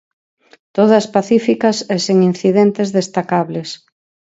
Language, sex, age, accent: Galician, female, 50-59, Central (gheada); Normativo (estándar)